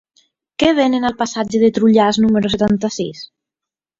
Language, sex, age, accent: Catalan, female, 30-39, valencià